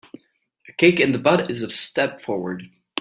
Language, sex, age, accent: English, male, 19-29, United States English